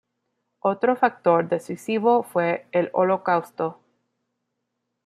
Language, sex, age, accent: Spanish, female, 19-29, México